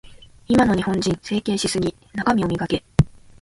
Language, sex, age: Japanese, female, 19-29